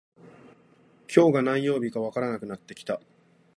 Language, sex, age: Japanese, male, 19-29